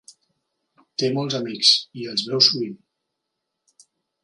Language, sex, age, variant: Catalan, male, 40-49, Central